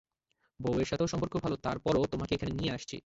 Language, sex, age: Bengali, male, 19-29